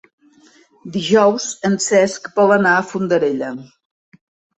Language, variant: Catalan, Central